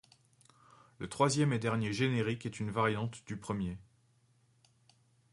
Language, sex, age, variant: French, male, 30-39, Français de métropole